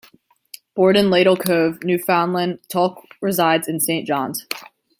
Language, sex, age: English, female, 19-29